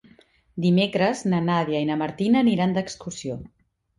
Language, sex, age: Catalan, female, 30-39